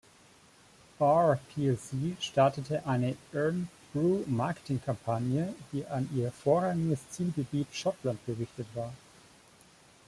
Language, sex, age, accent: German, male, 30-39, Deutschland Deutsch